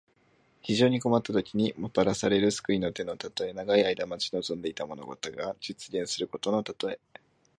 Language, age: Japanese, 19-29